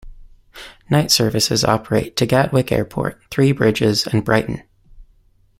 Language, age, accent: English, 19-29, United States English